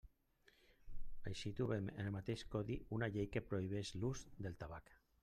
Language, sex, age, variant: Catalan, male, 50-59, Central